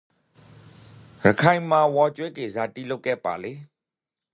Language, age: Rakhine, 30-39